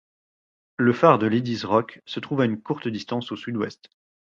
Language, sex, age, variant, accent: French, male, 30-39, Français d'Europe, Français de Belgique